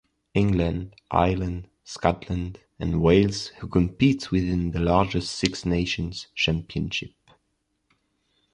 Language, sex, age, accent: English, male, under 19, Canadian English